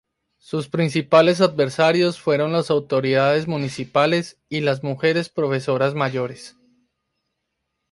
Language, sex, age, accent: Spanish, male, 19-29, Andino-Pacífico: Colombia, Perú, Ecuador, oeste de Bolivia y Venezuela andina